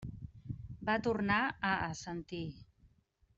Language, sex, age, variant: Catalan, female, 40-49, Central